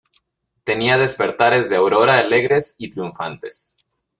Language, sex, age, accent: Spanish, male, 19-29, México